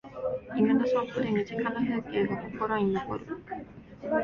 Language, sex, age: Japanese, female, 19-29